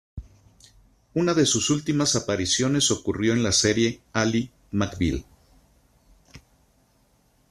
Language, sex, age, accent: Spanish, male, 50-59, México